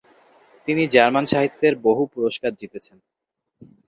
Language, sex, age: Bengali, male, 19-29